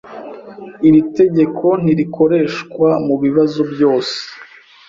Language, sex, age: Kinyarwanda, male, 19-29